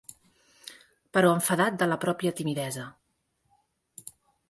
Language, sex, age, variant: Catalan, female, 40-49, Central